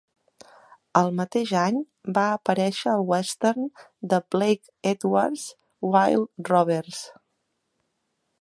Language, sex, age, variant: Catalan, female, 40-49, Central